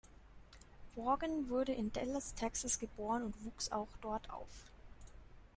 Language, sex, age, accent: German, female, 19-29, Deutschland Deutsch